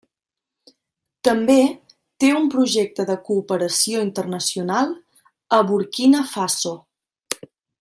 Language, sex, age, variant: Catalan, female, 19-29, Septentrional